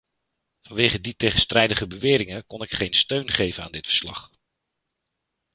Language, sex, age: Dutch, male, 40-49